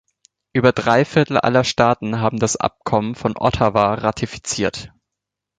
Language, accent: German, Deutschland Deutsch